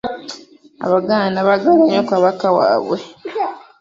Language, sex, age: Ganda, female, 30-39